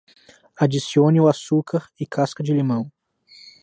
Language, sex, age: Portuguese, male, 19-29